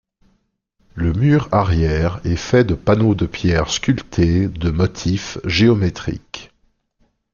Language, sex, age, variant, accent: French, male, 30-39, Français d'Europe, Français de Suisse